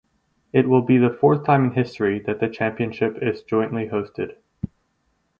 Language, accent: English, Canadian English